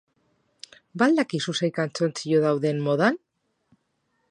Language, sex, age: Basque, female, 30-39